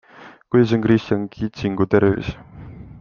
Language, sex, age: Estonian, male, 19-29